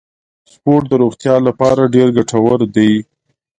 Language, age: Pashto, 30-39